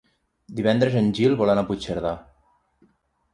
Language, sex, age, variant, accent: Catalan, male, 30-39, Nord-Occidental, nord-occidental; Lleidatà